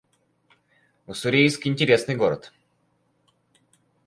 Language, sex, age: Russian, male, under 19